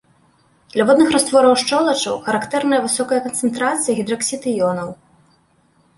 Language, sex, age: Belarusian, female, 30-39